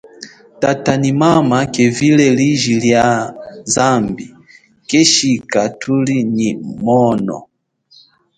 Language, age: Chokwe, 30-39